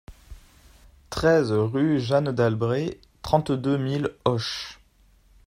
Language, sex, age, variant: French, male, 19-29, Français de métropole